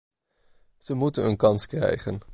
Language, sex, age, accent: Dutch, male, 19-29, Nederlands Nederlands